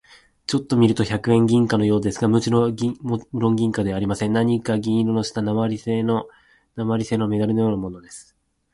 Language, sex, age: Japanese, male, 19-29